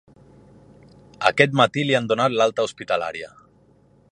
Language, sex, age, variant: Catalan, male, 30-39, Nord-Occidental